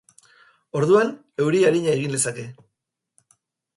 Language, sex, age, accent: Basque, male, 50-59, Mendebalekoa (Araba, Bizkaia, Gipuzkoako mendebaleko herri batzuk)